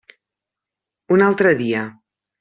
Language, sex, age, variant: Catalan, female, 50-59, Central